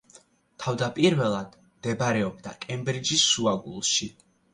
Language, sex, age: Georgian, male, 19-29